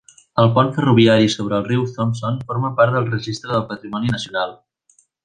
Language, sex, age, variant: Catalan, male, 19-29, Central